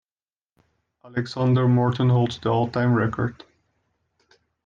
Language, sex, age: English, male, 19-29